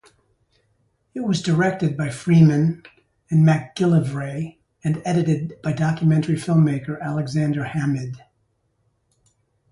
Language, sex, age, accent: English, male, 70-79, United States English